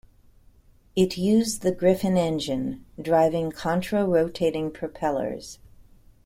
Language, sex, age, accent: English, female, 60-69, United States English